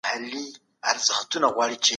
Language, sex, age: Pashto, female, 19-29